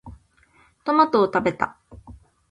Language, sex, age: Japanese, female, 19-29